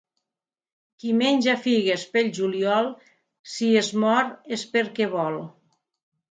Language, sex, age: Catalan, female, 50-59